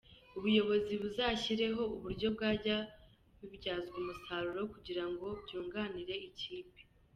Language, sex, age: Kinyarwanda, female, under 19